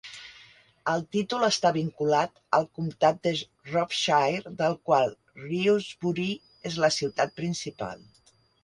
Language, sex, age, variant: Catalan, female, 60-69, Central